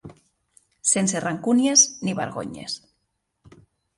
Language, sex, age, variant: Catalan, female, 30-39, Central